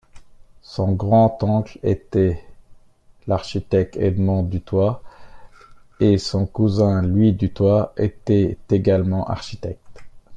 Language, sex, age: French, male, 40-49